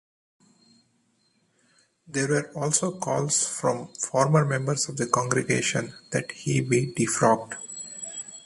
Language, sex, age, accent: English, male, 30-39, India and South Asia (India, Pakistan, Sri Lanka)